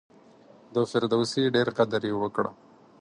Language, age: Pashto, 19-29